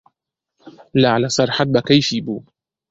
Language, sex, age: Central Kurdish, male, 19-29